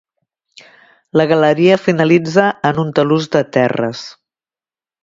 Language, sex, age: Catalan, female, 50-59